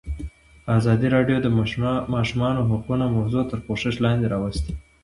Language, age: Pashto, 19-29